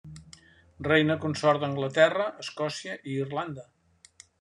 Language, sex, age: Catalan, male, 70-79